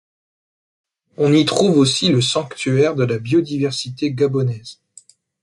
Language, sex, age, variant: French, male, 19-29, Français de métropole